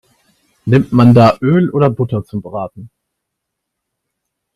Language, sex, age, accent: German, male, 19-29, Deutschland Deutsch